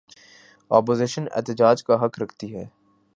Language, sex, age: Urdu, male, 19-29